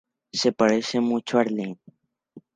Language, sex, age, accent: Spanish, male, under 19, México